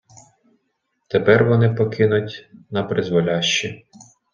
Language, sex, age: Ukrainian, male, 30-39